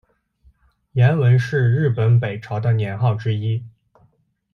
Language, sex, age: Chinese, male, 19-29